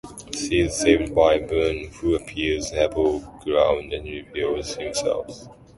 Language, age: English, under 19